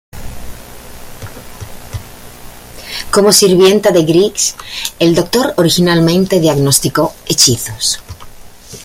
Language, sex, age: Spanish, female, 40-49